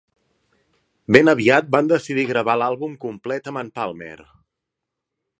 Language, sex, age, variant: Catalan, male, 30-39, Central